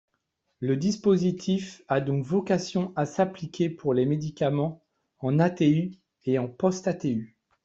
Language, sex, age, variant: French, male, 40-49, Français de métropole